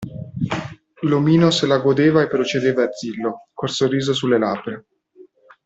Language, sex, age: Italian, male, 30-39